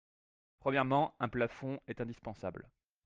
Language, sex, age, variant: French, male, 30-39, Français de métropole